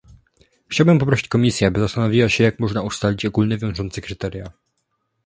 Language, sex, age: Polish, male, under 19